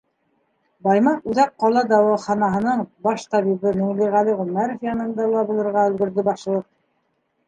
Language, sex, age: Bashkir, female, 60-69